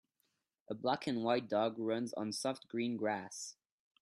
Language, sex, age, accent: English, male, under 19, United States English